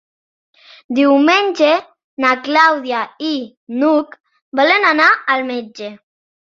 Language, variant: Catalan, Central